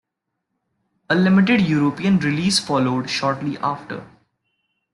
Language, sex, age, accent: English, male, 19-29, India and South Asia (India, Pakistan, Sri Lanka)